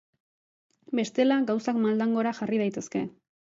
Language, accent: Basque, Erdialdekoa edo Nafarra (Gipuzkoa, Nafarroa)